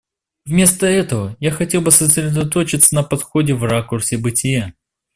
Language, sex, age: Russian, male, under 19